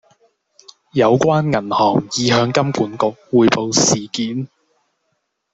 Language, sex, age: Cantonese, male, under 19